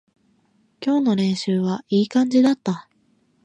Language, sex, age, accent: Japanese, female, 19-29, 標準語